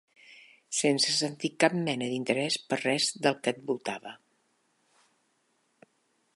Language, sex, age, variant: Catalan, female, 60-69, Central